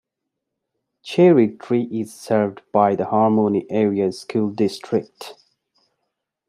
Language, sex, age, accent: English, male, 30-39, United States English